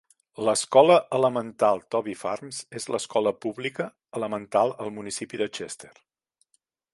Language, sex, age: Catalan, male, 50-59